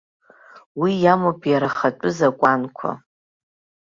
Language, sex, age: Abkhazian, female, 40-49